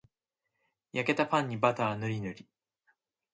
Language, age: Japanese, 19-29